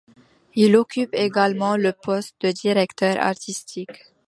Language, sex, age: French, female, 19-29